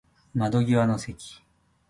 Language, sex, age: Japanese, male, 30-39